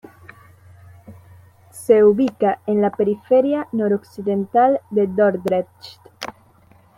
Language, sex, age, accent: Spanish, female, 19-29, Caribe: Cuba, Venezuela, Puerto Rico, República Dominicana, Panamá, Colombia caribeña, México caribeño, Costa del golfo de México